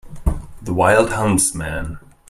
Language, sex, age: English, male, 30-39